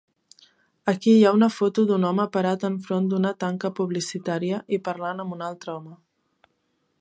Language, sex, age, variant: Catalan, female, 19-29, Central